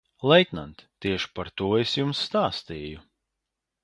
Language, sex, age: Latvian, male, 30-39